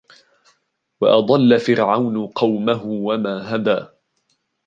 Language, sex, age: Arabic, male, 19-29